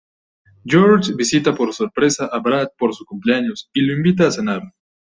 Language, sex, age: Spanish, male, 19-29